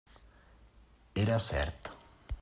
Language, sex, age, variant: Catalan, male, 40-49, Central